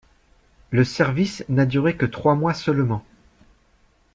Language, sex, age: French, male, 50-59